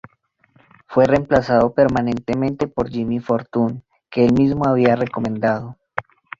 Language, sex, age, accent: Spanish, male, 19-29, Andino-Pacífico: Colombia, Perú, Ecuador, oeste de Bolivia y Venezuela andina